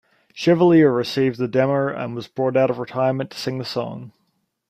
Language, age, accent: English, 19-29, Australian English